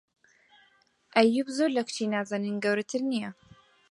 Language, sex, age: Central Kurdish, female, 19-29